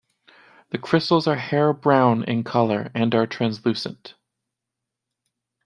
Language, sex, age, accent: English, male, 30-39, Canadian English